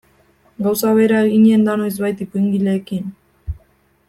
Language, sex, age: Basque, female, 19-29